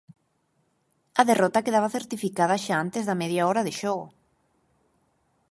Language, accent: Galician, Normativo (estándar)